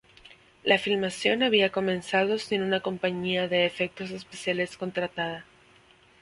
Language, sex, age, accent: Spanish, female, 19-29, México